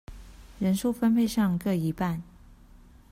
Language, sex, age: Chinese, female, 30-39